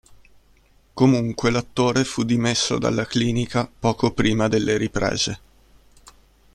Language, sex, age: Italian, male, 30-39